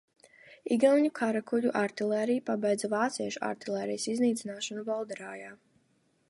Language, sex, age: Latvian, female, under 19